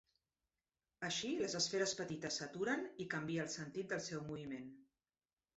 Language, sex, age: Catalan, female, 50-59